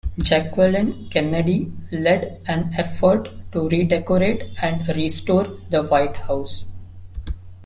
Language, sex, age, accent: English, male, 19-29, India and South Asia (India, Pakistan, Sri Lanka)